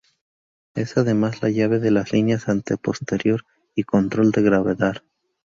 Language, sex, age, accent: Spanish, male, 19-29, México